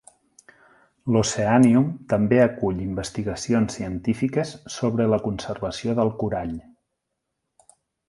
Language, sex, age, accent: Catalan, male, 40-49, central; nord-occidental